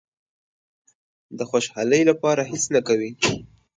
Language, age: Pashto, 19-29